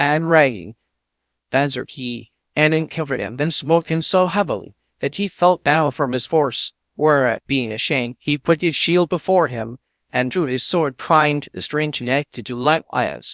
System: TTS, VITS